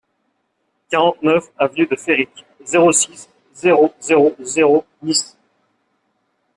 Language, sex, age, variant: French, male, 40-49, Français de métropole